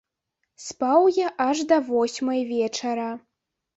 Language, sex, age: Belarusian, female, under 19